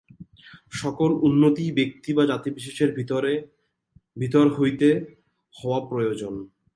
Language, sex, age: Bengali, male, 19-29